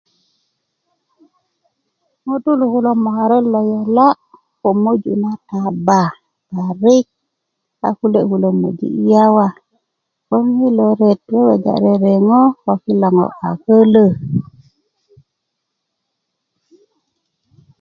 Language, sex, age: Kuku, female, 40-49